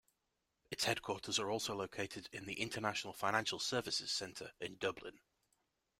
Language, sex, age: English, male, 19-29